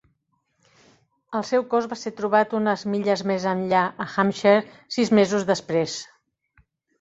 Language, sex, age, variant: Catalan, female, 50-59, Central